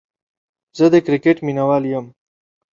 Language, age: Pashto, 19-29